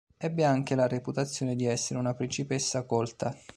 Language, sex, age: Italian, male, 30-39